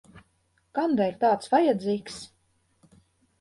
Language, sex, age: Latvian, female, 50-59